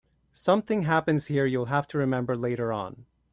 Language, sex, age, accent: English, male, 30-39, Canadian English